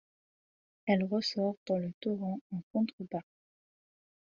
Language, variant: French, Français de métropole